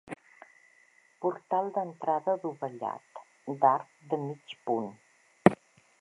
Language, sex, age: Catalan, female, 70-79